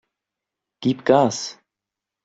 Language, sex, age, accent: German, male, 19-29, Deutschland Deutsch